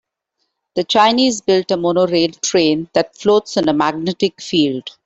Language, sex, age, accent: English, female, 30-39, India and South Asia (India, Pakistan, Sri Lanka)